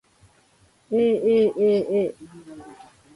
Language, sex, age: Japanese, female, 50-59